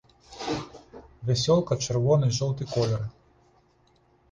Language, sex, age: Belarusian, male, 40-49